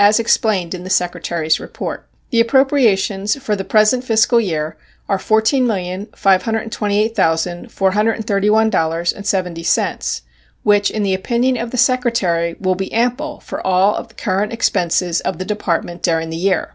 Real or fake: real